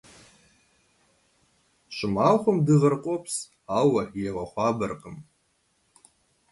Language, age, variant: Kabardian, 19-29, Адыгэбзэ (Къэбэрдей, Кирил, Урысей)